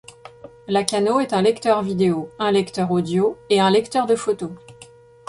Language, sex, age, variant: French, female, 30-39, Français de métropole